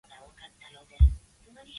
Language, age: English, 19-29